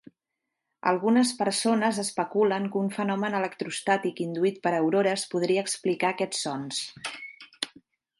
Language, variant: Catalan, Central